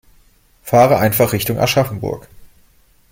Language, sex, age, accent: German, male, 30-39, Deutschland Deutsch